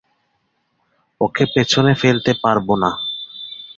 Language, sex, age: Bengali, male, 19-29